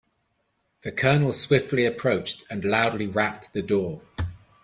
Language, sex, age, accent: English, male, 40-49, England English